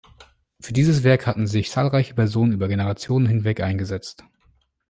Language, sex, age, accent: German, male, 30-39, Deutschland Deutsch